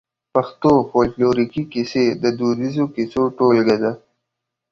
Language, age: Pashto, 19-29